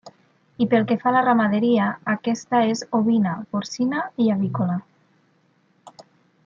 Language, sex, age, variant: Catalan, female, 30-39, Nord-Occidental